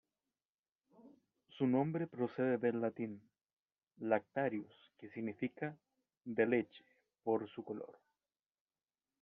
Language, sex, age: Spanish, male, 30-39